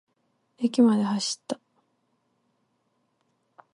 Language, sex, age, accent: Japanese, female, 19-29, 関西弁